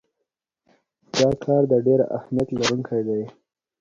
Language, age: Pashto, under 19